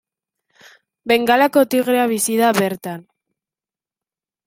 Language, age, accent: Basque, under 19, Mendebalekoa (Araba, Bizkaia, Gipuzkoako mendebaleko herri batzuk)